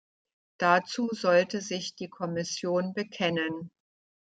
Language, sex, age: German, female, 60-69